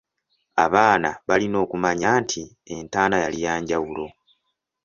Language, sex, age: Ganda, male, 19-29